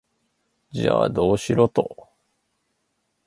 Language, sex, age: Japanese, male, 30-39